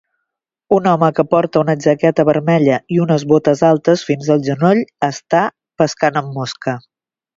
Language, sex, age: Catalan, female, 50-59